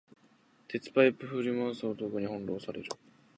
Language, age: Japanese, under 19